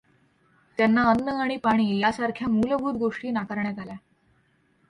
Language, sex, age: Marathi, female, under 19